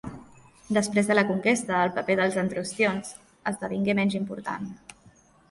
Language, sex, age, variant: Catalan, female, 19-29, Central